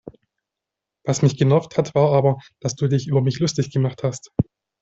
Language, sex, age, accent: German, male, 30-39, Deutschland Deutsch